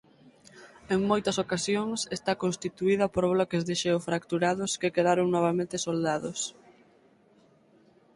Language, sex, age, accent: Galician, female, 19-29, Atlántico (seseo e gheada)